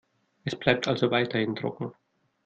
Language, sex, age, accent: German, male, 30-39, Deutschland Deutsch